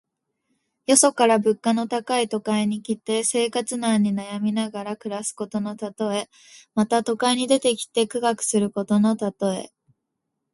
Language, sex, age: Japanese, female, 19-29